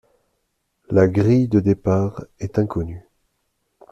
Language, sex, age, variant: French, male, 30-39, Français de métropole